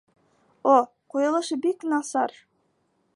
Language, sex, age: Bashkir, female, 19-29